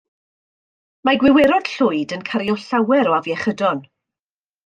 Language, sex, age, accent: Welsh, female, 50-59, Y Deyrnas Unedig Cymraeg